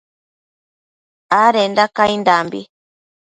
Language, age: Matsés, 30-39